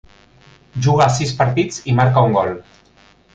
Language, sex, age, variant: Catalan, male, 40-49, Central